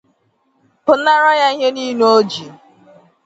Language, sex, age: Igbo, female, 19-29